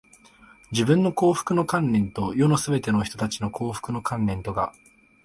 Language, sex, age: Japanese, male, 19-29